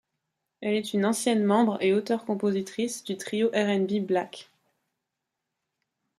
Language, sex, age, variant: French, female, 30-39, Français de métropole